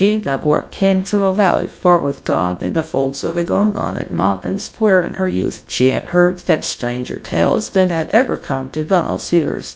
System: TTS, GlowTTS